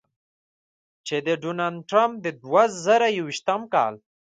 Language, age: Pashto, 19-29